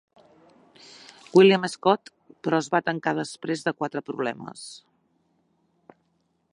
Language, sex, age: Catalan, female, 40-49